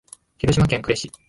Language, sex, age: Japanese, male, 19-29